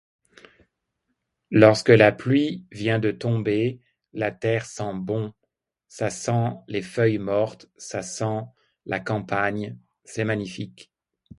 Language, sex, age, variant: French, male, 50-59, Français de métropole